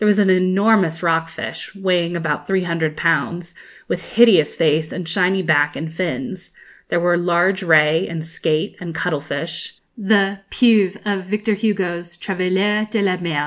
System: none